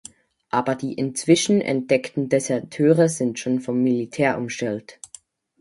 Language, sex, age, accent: German, male, under 19, Schweizerdeutsch